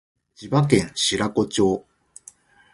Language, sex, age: Japanese, male, 40-49